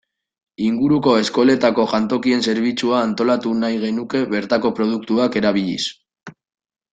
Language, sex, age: Basque, male, 19-29